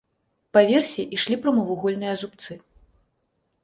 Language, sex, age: Belarusian, female, 30-39